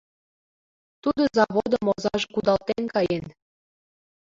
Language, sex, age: Mari, female, 19-29